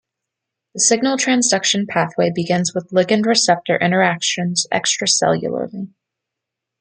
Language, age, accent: English, 19-29, United States English